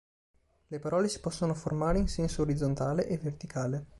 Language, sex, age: Italian, male, 19-29